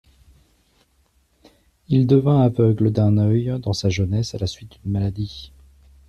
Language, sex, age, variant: French, male, 40-49, Français de métropole